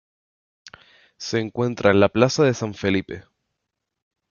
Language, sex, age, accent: Spanish, male, 19-29, España: Islas Canarias